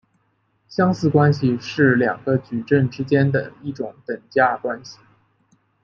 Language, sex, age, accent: Chinese, male, 19-29, 出生地：江苏省